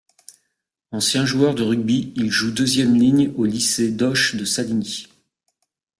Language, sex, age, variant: French, male, 40-49, Français de métropole